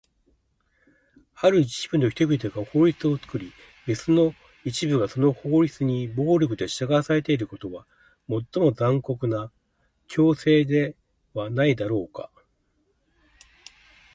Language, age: Japanese, 60-69